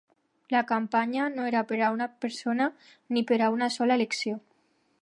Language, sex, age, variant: Catalan, female, under 19, Alacantí